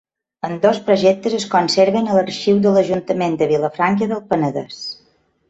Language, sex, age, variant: Catalan, female, 40-49, Balear